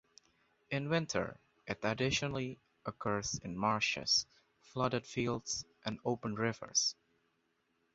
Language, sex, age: English, male, under 19